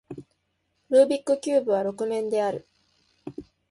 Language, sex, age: Japanese, female, under 19